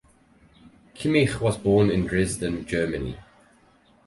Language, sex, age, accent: English, male, 19-29, Southern African (South Africa, Zimbabwe, Namibia)